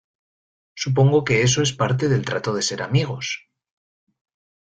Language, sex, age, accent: Spanish, male, 30-39, España: Norte peninsular (Asturias, Castilla y León, Cantabria, País Vasco, Navarra, Aragón, La Rioja, Guadalajara, Cuenca)